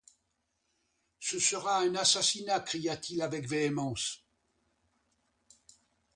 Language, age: French, 70-79